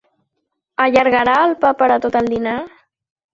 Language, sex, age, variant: Catalan, male, under 19, Central